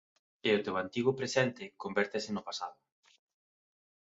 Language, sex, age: Galician, male, 30-39